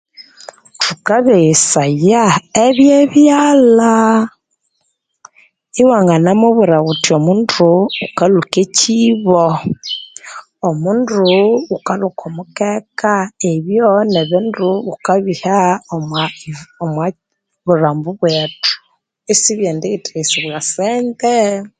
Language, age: Konzo, 19-29